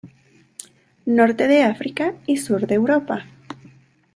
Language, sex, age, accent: Spanish, female, 19-29, México